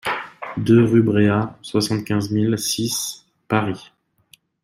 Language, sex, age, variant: French, male, 30-39, Français de métropole